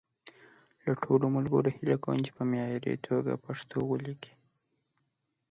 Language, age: Pashto, 19-29